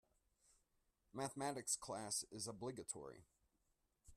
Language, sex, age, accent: English, male, 30-39, United States English